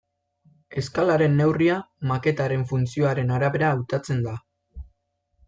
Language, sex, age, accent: Basque, male, 19-29, Mendebalekoa (Araba, Bizkaia, Gipuzkoako mendebaleko herri batzuk)